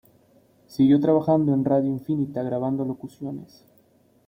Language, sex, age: Spanish, male, 19-29